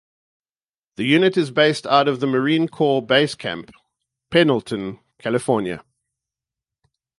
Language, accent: English, Southern African (South Africa, Zimbabwe, Namibia)